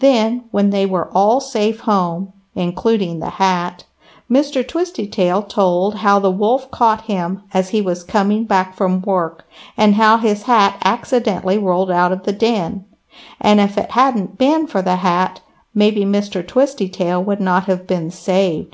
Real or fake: real